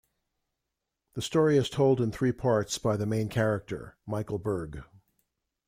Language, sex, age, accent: English, male, 70-79, United States English